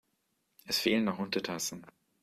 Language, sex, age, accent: German, male, 19-29, Deutschland Deutsch